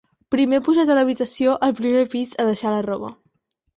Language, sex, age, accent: Catalan, female, under 19, Girona